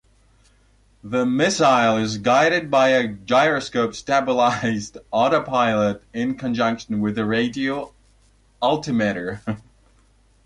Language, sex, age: English, male, 19-29